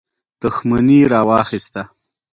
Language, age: Pashto, 30-39